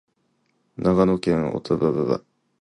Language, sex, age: Japanese, male, 19-29